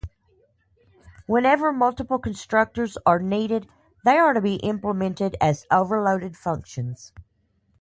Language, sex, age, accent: English, female, 40-49, United States English